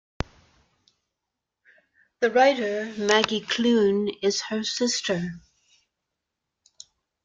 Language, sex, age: English, female, 70-79